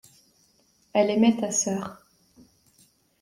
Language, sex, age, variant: French, female, 19-29, Français de métropole